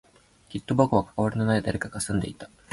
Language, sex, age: Japanese, male, 19-29